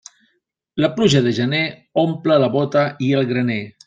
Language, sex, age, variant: Catalan, male, 50-59, Balear